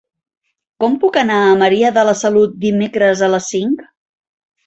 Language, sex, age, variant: Catalan, female, 40-49, Central